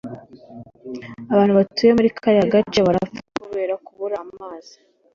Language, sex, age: Kinyarwanda, female, 19-29